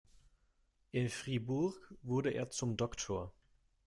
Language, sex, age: German, male, 19-29